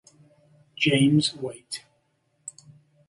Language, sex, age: English, male, 50-59